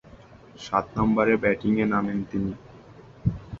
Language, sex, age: Bengali, male, 19-29